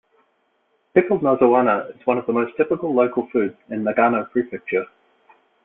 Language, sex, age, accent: English, male, 40-49, New Zealand English